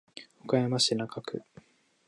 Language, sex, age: Japanese, male, 19-29